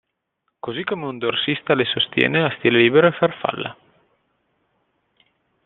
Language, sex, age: Italian, male, 19-29